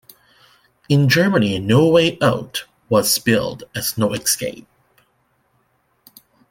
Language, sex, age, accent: English, male, 30-39, Canadian English